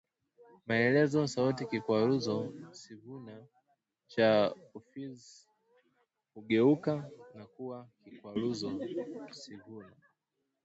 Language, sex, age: Swahili, female, 19-29